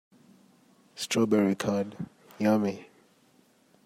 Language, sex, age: English, male, 19-29